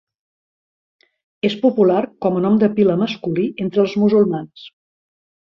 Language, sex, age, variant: Catalan, female, 60-69, Central